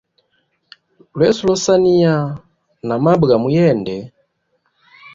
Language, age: Hemba, 19-29